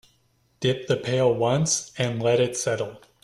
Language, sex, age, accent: English, male, 30-39, United States English